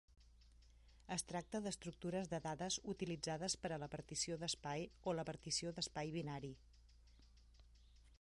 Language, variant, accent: Catalan, Central, central